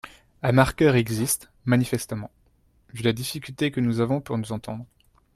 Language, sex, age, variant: French, male, 19-29, Français de métropole